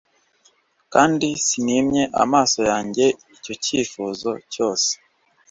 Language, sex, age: Kinyarwanda, male, 40-49